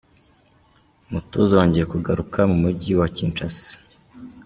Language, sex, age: Kinyarwanda, male, 30-39